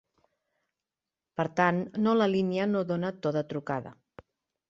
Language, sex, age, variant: Catalan, female, 40-49, Central